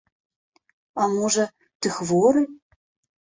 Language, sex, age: Belarusian, female, 50-59